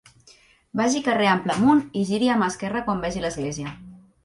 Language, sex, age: Catalan, female, 30-39